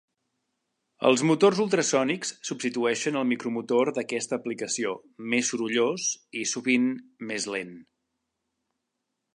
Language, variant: Catalan, Central